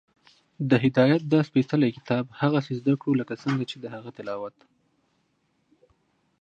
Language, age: Pashto, 19-29